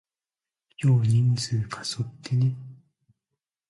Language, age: Japanese, 19-29